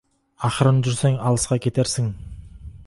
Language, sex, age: Kazakh, male, 19-29